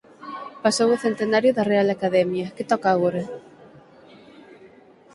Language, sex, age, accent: Galician, female, 19-29, Atlántico (seseo e gheada); Normativo (estándar)